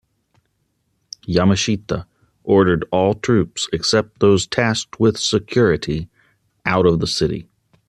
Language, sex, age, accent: English, male, 40-49, United States English